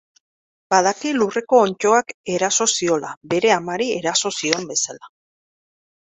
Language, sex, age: Basque, female, 40-49